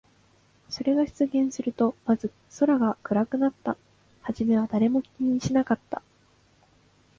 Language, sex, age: Japanese, female, 19-29